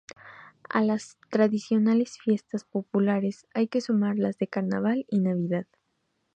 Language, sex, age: Spanish, female, 19-29